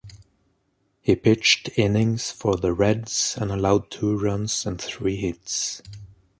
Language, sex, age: English, male, 30-39